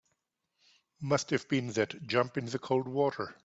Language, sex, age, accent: English, male, 50-59, United States English